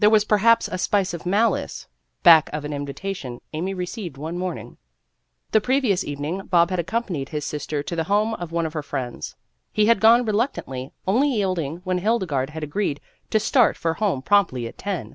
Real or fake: real